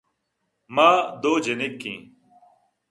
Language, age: Eastern Balochi, 30-39